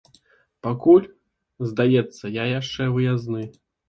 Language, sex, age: Belarusian, male, 30-39